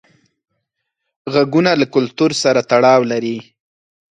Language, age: Pashto, 19-29